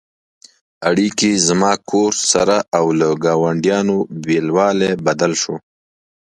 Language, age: Pashto, 30-39